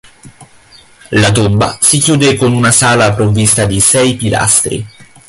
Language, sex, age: Italian, male, 19-29